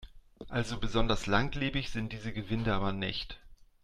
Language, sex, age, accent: German, male, 40-49, Deutschland Deutsch